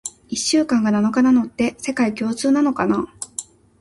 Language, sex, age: Japanese, female, 19-29